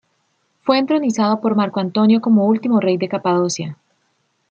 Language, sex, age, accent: Spanish, female, 30-39, Andino-Pacífico: Colombia, Perú, Ecuador, oeste de Bolivia y Venezuela andina